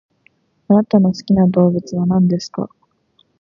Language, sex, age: Japanese, female, 19-29